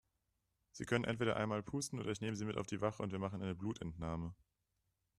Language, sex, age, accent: German, male, 19-29, Deutschland Deutsch